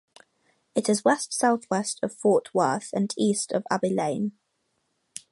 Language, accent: English, England English